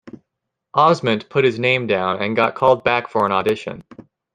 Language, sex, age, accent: English, female, 19-29, United States English